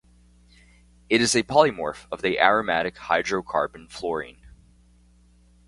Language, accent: English, United States English